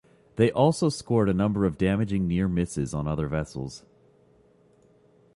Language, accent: English, Canadian English